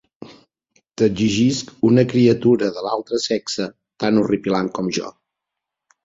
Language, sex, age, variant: Catalan, male, 40-49, Central